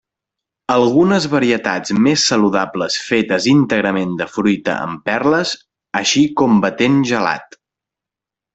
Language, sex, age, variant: Catalan, male, 19-29, Central